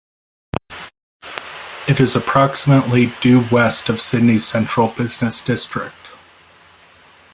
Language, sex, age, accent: English, male, 30-39, United States English